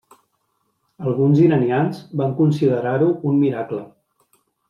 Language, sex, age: Catalan, male, 30-39